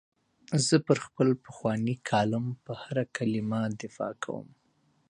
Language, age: Pashto, 30-39